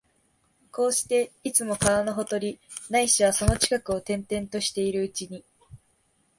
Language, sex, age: Japanese, male, 19-29